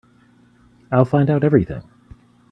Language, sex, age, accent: English, male, 40-49, United States English